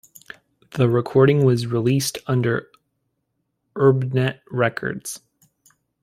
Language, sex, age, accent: English, male, 19-29, United States English